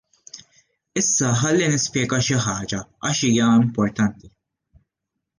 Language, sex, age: Maltese, male, 19-29